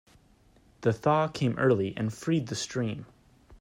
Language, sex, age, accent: English, male, 19-29, United States English